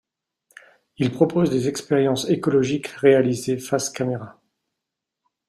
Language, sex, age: French, male, 40-49